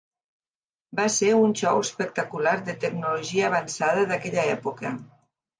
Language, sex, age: Catalan, female, 50-59